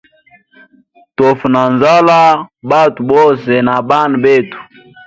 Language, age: Hemba, 30-39